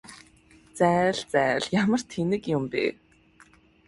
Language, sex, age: Mongolian, female, 19-29